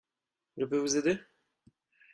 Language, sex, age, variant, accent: French, male, 19-29, Français d'Europe, Français de Belgique